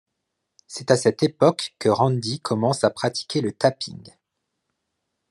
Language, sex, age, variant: French, male, 19-29, Français de métropole